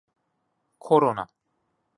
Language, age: Japanese, 40-49